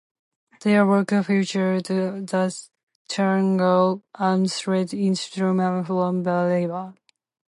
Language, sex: English, female